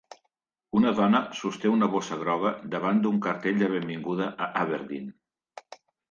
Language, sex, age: Catalan, male, 50-59